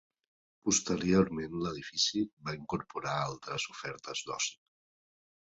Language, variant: Catalan, Nord-Occidental